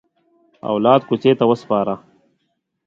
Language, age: Pashto, 30-39